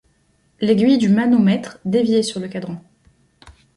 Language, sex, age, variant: French, female, 19-29, Français de métropole